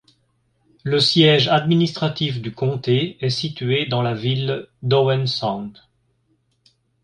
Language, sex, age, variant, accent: French, male, 50-59, Français d'Europe, Français de Belgique